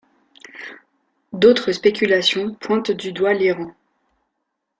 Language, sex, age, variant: French, female, 19-29, Français de métropole